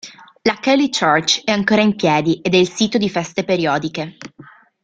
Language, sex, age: Italian, female, 19-29